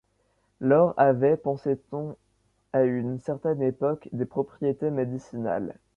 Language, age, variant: French, under 19, Français de métropole